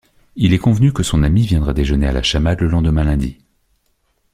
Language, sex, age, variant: French, male, 30-39, Français de métropole